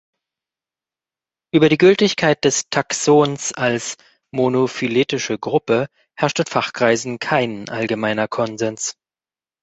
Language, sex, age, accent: German, male, 30-39, Deutschland Deutsch